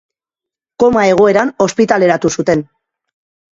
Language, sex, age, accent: Basque, female, 40-49, Mendebalekoa (Araba, Bizkaia, Gipuzkoako mendebaleko herri batzuk)